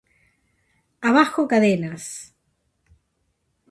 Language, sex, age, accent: Spanish, female, 60-69, Rioplatense: Argentina, Uruguay, este de Bolivia, Paraguay